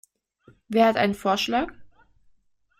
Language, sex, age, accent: German, female, 19-29, Deutschland Deutsch